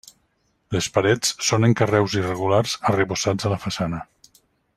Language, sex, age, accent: Catalan, male, 50-59, valencià